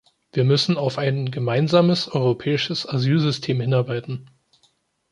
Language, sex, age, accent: German, male, 19-29, Deutschland Deutsch